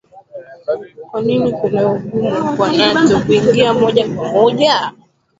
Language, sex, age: Swahili, female, 19-29